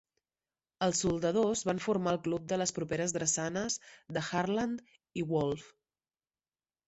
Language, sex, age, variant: Catalan, female, 19-29, Central